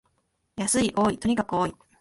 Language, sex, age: Japanese, female, 19-29